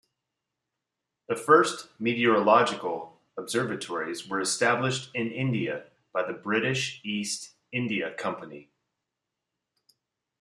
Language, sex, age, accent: English, male, 30-39, United States English